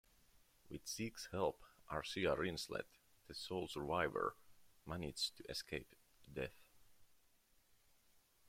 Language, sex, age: English, male, 19-29